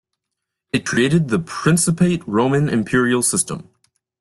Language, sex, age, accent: English, male, 19-29, United States English